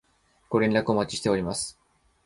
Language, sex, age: Japanese, male, 19-29